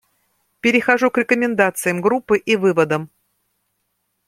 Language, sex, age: Russian, female, 50-59